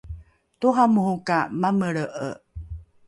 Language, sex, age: Rukai, female, 40-49